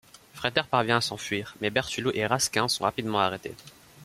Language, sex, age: French, male, under 19